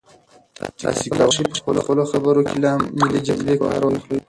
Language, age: Pashto, under 19